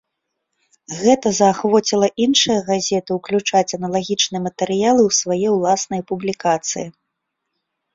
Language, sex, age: Belarusian, female, 30-39